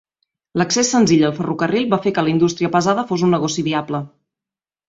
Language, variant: Catalan, Central